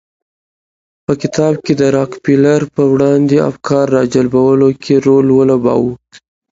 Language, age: Pashto, 19-29